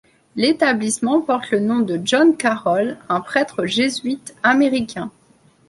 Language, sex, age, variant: French, female, 30-39, Français de métropole